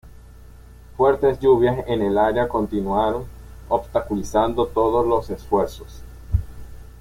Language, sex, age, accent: Spanish, male, under 19, Caribe: Cuba, Venezuela, Puerto Rico, República Dominicana, Panamá, Colombia caribeña, México caribeño, Costa del golfo de México